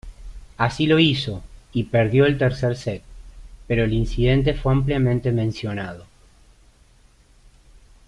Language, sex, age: Spanish, male, 30-39